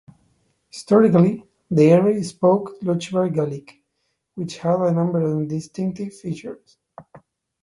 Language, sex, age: English, male, 19-29